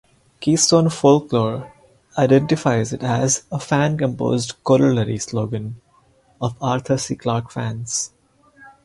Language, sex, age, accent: English, male, 19-29, India and South Asia (India, Pakistan, Sri Lanka)